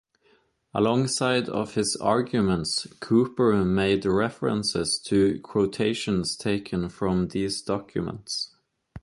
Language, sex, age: English, male, 30-39